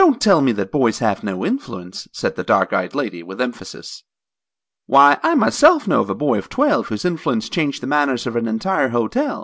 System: none